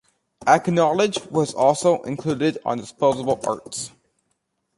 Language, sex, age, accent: English, male, under 19, United States English